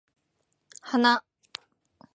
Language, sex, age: Japanese, female, 19-29